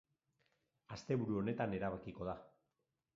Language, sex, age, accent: Basque, male, 40-49, Mendebalekoa (Araba, Bizkaia, Gipuzkoako mendebaleko herri batzuk)